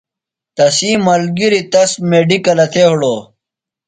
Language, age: Phalura, under 19